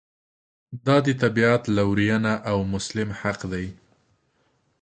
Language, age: Pashto, 30-39